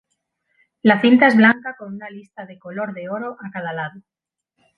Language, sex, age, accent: Spanish, female, 40-49, España: Centro-Sur peninsular (Madrid, Toledo, Castilla-La Mancha)